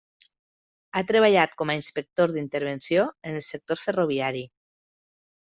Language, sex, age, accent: Catalan, female, 30-39, valencià